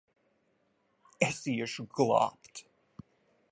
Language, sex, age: Latvian, male, 19-29